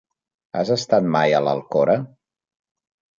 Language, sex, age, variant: Catalan, male, 40-49, Central